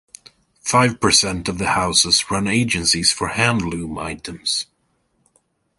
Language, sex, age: English, male, 40-49